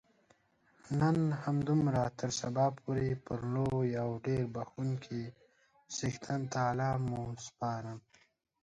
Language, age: Pashto, 19-29